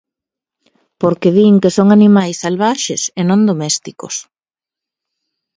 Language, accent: Galician, Normativo (estándar)